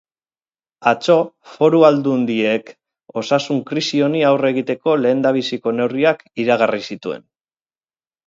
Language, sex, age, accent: Basque, male, 40-49, Mendebalekoa (Araba, Bizkaia, Gipuzkoako mendebaleko herri batzuk)